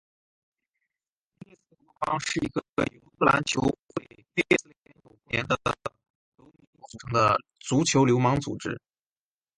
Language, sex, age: Chinese, male, 19-29